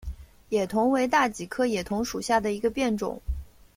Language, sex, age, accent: Chinese, female, 30-39, 出生地：上海市